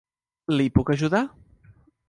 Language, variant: Catalan, Central